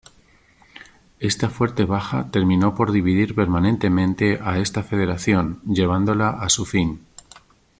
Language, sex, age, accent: Spanish, male, 60-69, España: Centro-Sur peninsular (Madrid, Toledo, Castilla-La Mancha)